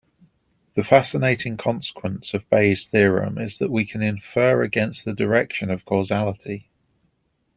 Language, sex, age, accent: English, male, 30-39, England English